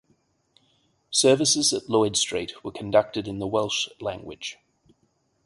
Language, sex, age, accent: English, male, 40-49, Australian English